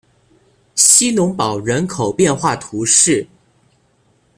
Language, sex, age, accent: Chinese, male, under 19, 出生地：江西省